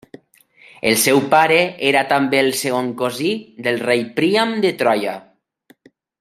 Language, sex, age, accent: Catalan, male, 30-39, valencià